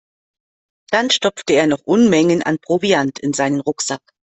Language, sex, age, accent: German, female, 50-59, Deutschland Deutsch